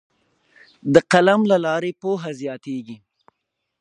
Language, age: Pashto, 19-29